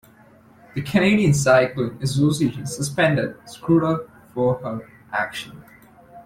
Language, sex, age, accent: English, male, under 19, United States English